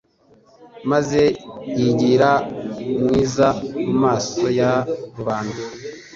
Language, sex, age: Kinyarwanda, male, 40-49